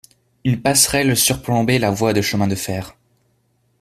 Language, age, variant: French, 19-29, Français de métropole